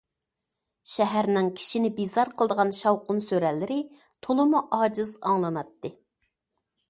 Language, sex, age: Uyghur, female, 40-49